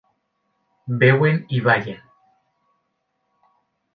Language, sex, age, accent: Catalan, male, 30-39, valencià